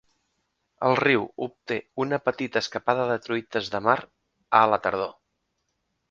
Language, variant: Catalan, Central